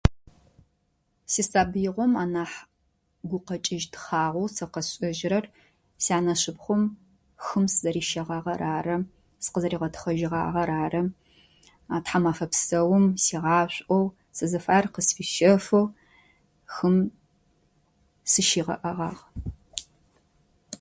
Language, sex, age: Adyghe, female, 30-39